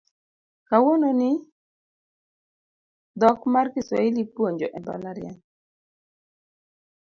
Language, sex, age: Luo (Kenya and Tanzania), female, 30-39